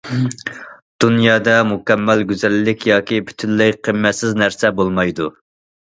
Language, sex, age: Uyghur, male, 30-39